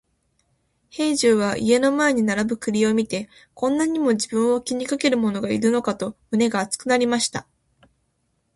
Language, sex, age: Japanese, female, 19-29